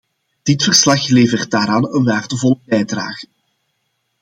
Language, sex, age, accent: Dutch, male, 40-49, Belgisch Nederlands